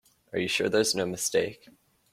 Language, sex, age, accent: English, male, under 19, United States English